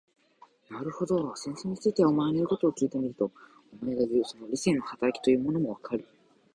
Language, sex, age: Japanese, male, under 19